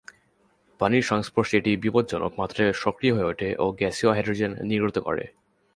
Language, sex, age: Bengali, male, under 19